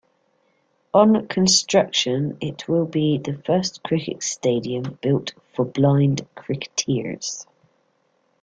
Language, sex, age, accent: English, female, 40-49, England English